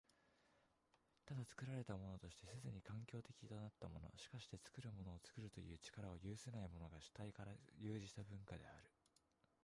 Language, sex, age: Japanese, male, 19-29